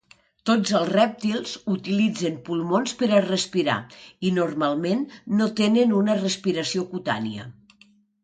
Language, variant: Catalan, Nord-Occidental